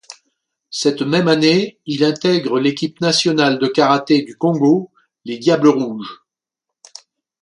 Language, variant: French, Français de métropole